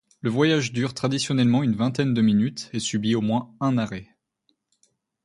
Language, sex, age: French, female, 19-29